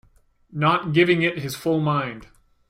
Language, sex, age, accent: English, male, 19-29, Canadian English